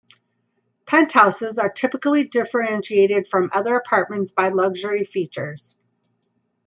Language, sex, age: English, female, 50-59